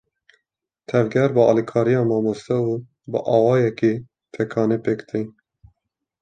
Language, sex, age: Kurdish, male, 19-29